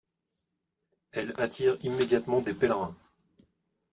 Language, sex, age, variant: French, male, 30-39, Français de métropole